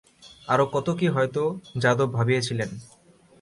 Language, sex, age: Bengali, male, 19-29